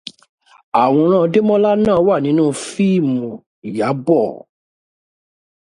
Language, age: Yoruba, 50-59